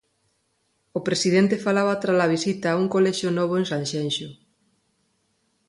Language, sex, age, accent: Galician, female, 40-49, Neofalante